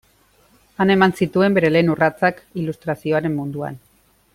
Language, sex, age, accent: Basque, female, 40-49, Erdialdekoa edo Nafarra (Gipuzkoa, Nafarroa)